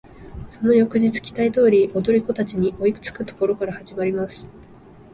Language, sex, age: Japanese, female, 19-29